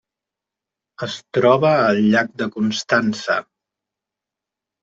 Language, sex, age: Catalan, male, 40-49